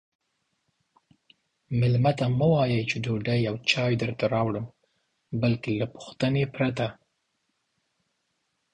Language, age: Pashto, 30-39